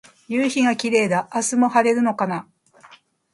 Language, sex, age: Japanese, female, 50-59